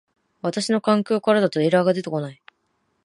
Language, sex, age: Japanese, female, 19-29